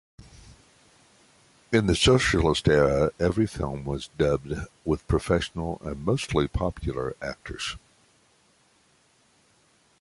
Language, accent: English, United States English